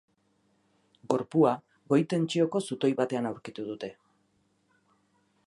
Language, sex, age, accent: Basque, female, 40-49, Erdialdekoa edo Nafarra (Gipuzkoa, Nafarroa)